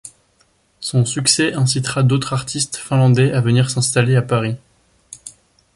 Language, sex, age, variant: French, male, 19-29, Français de métropole